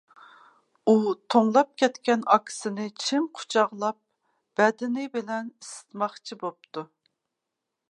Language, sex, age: Uyghur, female, 40-49